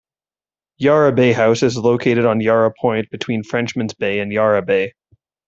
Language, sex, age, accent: English, male, 30-39, Canadian English